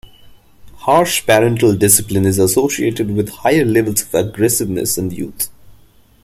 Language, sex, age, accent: English, male, 19-29, India and South Asia (India, Pakistan, Sri Lanka)